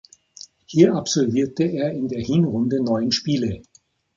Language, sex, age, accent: German, male, 60-69, Österreichisches Deutsch